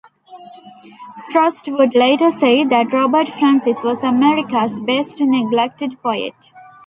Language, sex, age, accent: English, female, 19-29, India and South Asia (India, Pakistan, Sri Lanka)